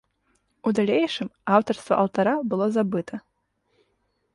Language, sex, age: Belarusian, female, 19-29